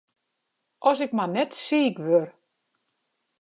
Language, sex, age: Western Frisian, female, 40-49